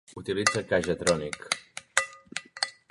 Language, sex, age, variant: Catalan, male, 30-39, Central